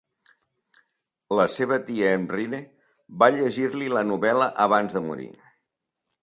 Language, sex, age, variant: Catalan, male, 60-69, Septentrional